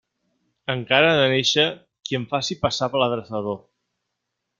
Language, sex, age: Catalan, male, 40-49